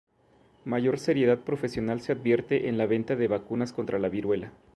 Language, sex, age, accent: Spanish, male, 30-39, México